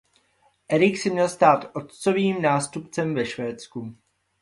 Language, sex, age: Czech, male, 40-49